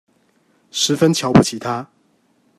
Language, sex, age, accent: Chinese, male, 30-39, 出生地：高雄市